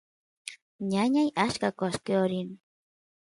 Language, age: Santiago del Estero Quichua, 30-39